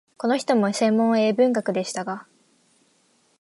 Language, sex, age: Japanese, female, 19-29